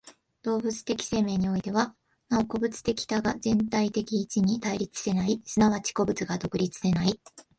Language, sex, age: Japanese, female, 19-29